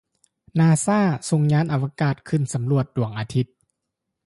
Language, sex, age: Lao, male, 30-39